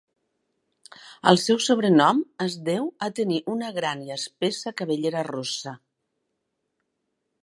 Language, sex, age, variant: Catalan, female, 60-69, Nord-Occidental